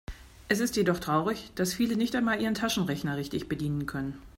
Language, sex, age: German, female, 30-39